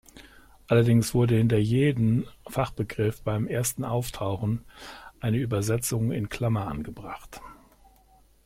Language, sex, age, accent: German, male, 60-69, Deutschland Deutsch